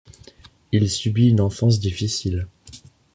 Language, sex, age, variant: French, male, under 19, Français de métropole